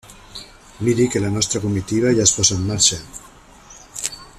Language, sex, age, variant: Catalan, male, 50-59, Central